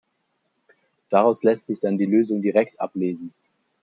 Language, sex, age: German, male, 19-29